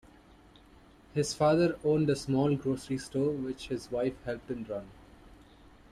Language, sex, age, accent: English, male, 19-29, India and South Asia (India, Pakistan, Sri Lanka)